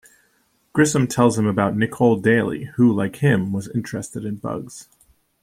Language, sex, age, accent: English, male, 30-39, United States English